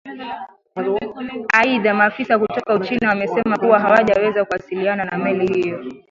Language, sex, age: Swahili, female, 19-29